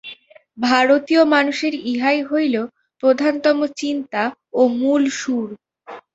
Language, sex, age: Bengali, female, under 19